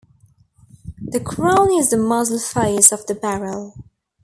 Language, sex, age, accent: English, female, 19-29, Australian English